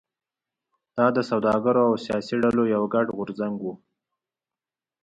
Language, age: Pashto, 19-29